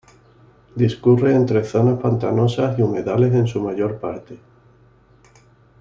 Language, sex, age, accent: Spanish, male, 30-39, España: Sur peninsular (Andalucia, Extremadura, Murcia)